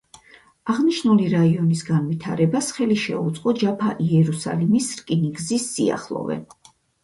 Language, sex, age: Georgian, female, 50-59